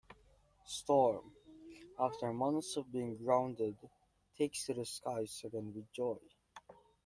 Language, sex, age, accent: English, male, under 19, Filipino